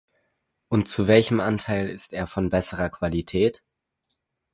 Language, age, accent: German, under 19, Deutschland Deutsch